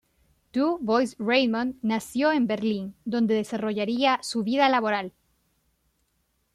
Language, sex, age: Spanish, female, 30-39